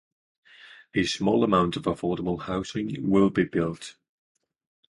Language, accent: English, England English